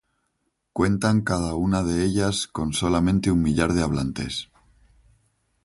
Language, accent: Spanish, España: Centro-Sur peninsular (Madrid, Toledo, Castilla-La Mancha)